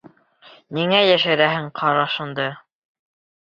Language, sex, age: Bashkir, male, under 19